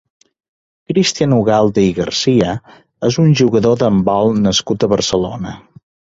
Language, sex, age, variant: Catalan, male, 40-49, Balear